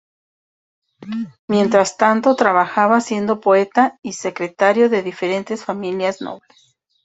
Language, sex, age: Spanish, female, 40-49